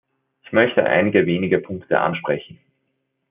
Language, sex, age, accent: German, male, 19-29, Österreichisches Deutsch